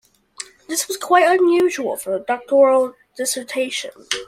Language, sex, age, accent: English, male, under 19, United States English